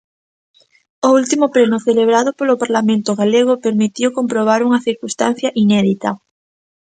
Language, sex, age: Galician, female, 19-29